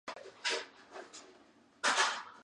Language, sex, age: Japanese, male, 19-29